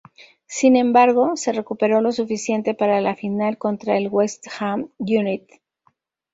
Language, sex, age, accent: Spanish, female, 50-59, México